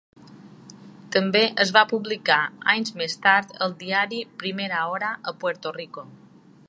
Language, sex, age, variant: Catalan, female, 40-49, Balear